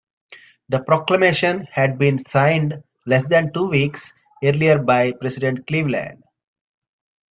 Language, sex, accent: English, male, England English